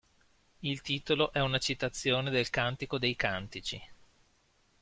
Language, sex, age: Italian, male, 30-39